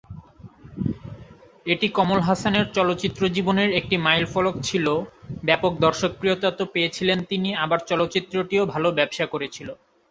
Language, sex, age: Bengali, male, 19-29